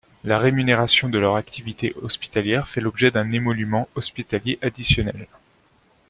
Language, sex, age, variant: French, male, 19-29, Français de métropole